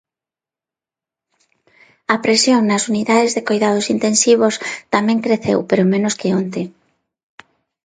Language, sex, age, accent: Galician, female, 40-49, Neofalante